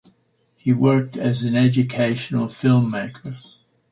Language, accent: English, Australian English